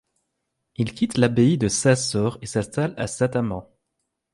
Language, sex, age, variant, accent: French, male, 30-39, Français d'Europe, Français de Belgique